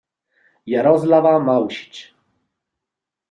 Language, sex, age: Italian, male, 30-39